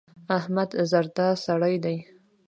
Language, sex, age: Pashto, female, 19-29